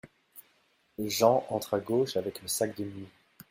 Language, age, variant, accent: French, 40-49, Français d'Europe, Français de Belgique